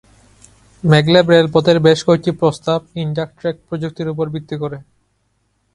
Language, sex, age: Bengali, male, 19-29